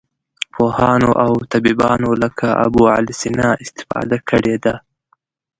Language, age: Pashto, 19-29